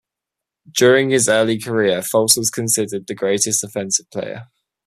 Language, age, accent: English, 19-29, England English